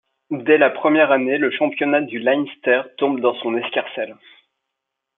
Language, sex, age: French, male, 30-39